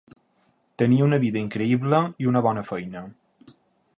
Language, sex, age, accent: Catalan, male, 19-29, balear; valencià